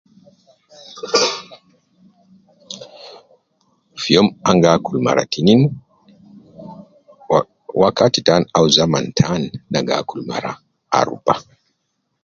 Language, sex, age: Nubi, male, 50-59